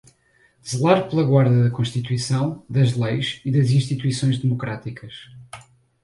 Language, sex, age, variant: Portuguese, male, 30-39, Portuguese (Portugal)